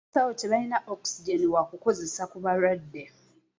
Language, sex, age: Ganda, female, 30-39